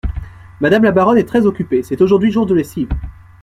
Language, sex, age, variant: French, male, 19-29, Français de métropole